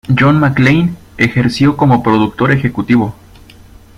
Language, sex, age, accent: Spanish, male, 19-29, México